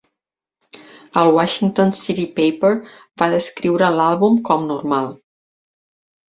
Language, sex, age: Catalan, female, 40-49